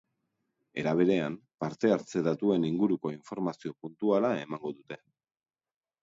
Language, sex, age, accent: Basque, male, 40-49, Erdialdekoa edo Nafarra (Gipuzkoa, Nafarroa)